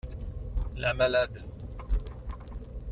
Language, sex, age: French, male, 30-39